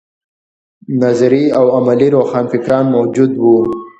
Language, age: Pashto, 19-29